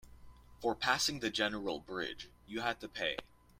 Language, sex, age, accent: English, male, under 19, United States English